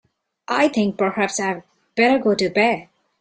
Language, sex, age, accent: English, female, 19-29, India and South Asia (India, Pakistan, Sri Lanka)